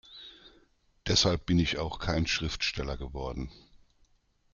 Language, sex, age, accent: German, male, 50-59, Deutschland Deutsch